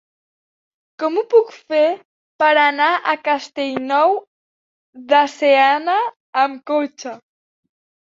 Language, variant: Catalan, Central